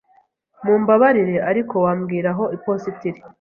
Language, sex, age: Kinyarwanda, female, 19-29